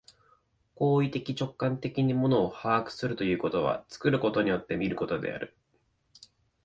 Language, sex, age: Japanese, male, 19-29